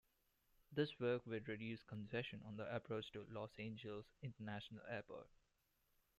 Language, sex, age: English, male, 19-29